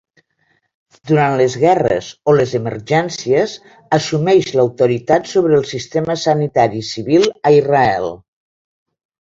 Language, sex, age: Catalan, female, 60-69